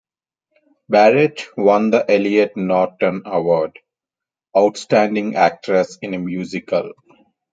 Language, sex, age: English, male, 30-39